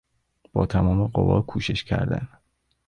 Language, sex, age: Persian, male, 19-29